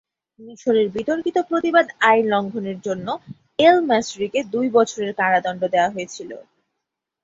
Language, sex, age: Bengali, female, 19-29